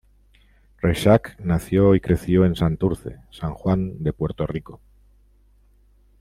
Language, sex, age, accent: Spanish, male, 50-59, España: Norte peninsular (Asturias, Castilla y León, Cantabria, País Vasco, Navarra, Aragón, La Rioja, Guadalajara, Cuenca)